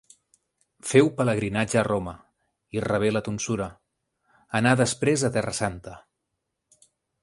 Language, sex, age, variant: Catalan, male, 30-39, Central